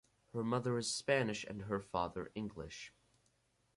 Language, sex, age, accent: English, male, under 19, United States English